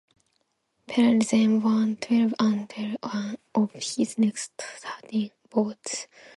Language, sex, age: English, female, 19-29